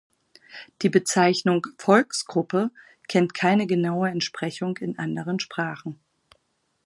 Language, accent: German, Deutschland Deutsch